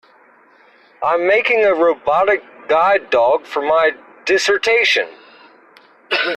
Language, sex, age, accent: English, male, 30-39, United States English